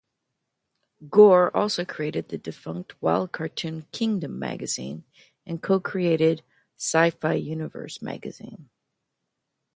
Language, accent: English, United States English